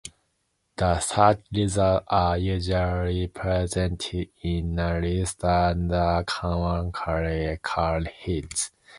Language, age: English, 19-29